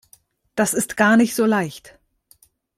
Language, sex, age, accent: German, female, 30-39, Deutschland Deutsch